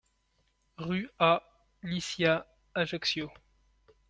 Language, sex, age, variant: French, male, 19-29, Français de métropole